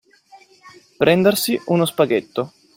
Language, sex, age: Italian, male, 30-39